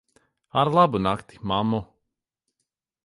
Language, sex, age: Latvian, male, 30-39